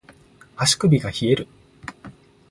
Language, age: Japanese, 19-29